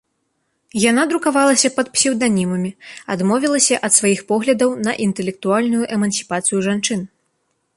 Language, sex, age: Belarusian, female, 19-29